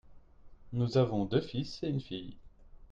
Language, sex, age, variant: French, male, 30-39, Français de métropole